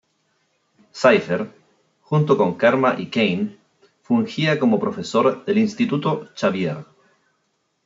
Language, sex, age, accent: Spanish, male, 30-39, Chileno: Chile, Cuyo